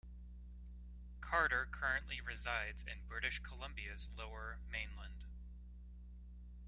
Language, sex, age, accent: English, male, 30-39, United States English